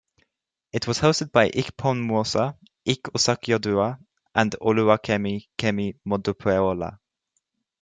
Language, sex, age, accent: English, male, under 19, England English